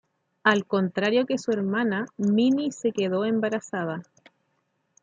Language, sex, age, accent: Spanish, female, 30-39, Chileno: Chile, Cuyo